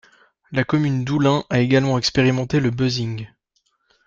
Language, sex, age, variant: French, male, 19-29, Français de métropole